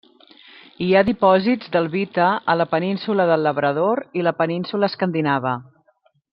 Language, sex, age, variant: Catalan, female, 40-49, Central